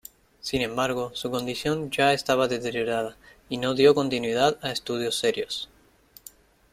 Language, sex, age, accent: Spanish, male, 19-29, Rioplatense: Argentina, Uruguay, este de Bolivia, Paraguay